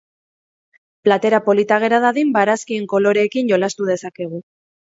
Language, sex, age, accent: Basque, female, 30-39, Mendebalekoa (Araba, Bizkaia, Gipuzkoako mendebaleko herri batzuk)